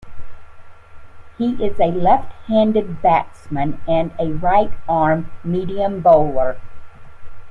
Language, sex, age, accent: English, female, 70-79, United States English